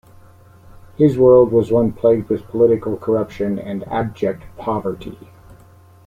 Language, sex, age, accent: English, male, 60-69, Canadian English